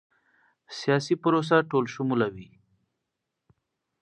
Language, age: Pashto, 19-29